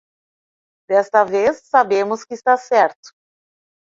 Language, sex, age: Portuguese, female, 50-59